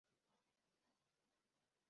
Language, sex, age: Swahili, male, 30-39